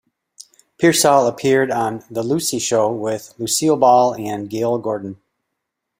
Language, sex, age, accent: English, male, 50-59, United States English